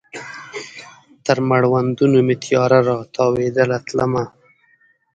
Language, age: Pashto, 30-39